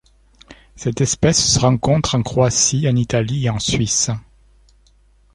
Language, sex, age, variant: French, male, 50-59, Français de métropole